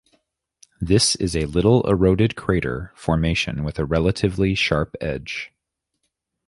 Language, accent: English, United States English